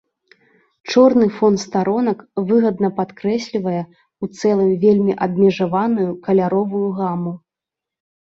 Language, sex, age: Belarusian, female, 30-39